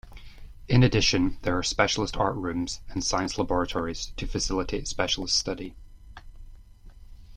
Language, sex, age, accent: English, male, 19-29, Scottish English